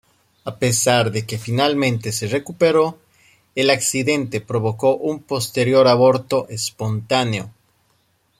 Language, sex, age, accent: Spanish, male, 30-39, Andino-Pacífico: Colombia, Perú, Ecuador, oeste de Bolivia y Venezuela andina